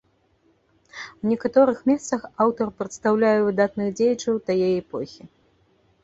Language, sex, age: Belarusian, female, 40-49